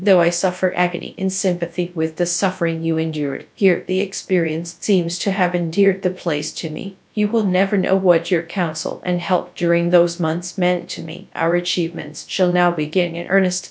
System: TTS, GradTTS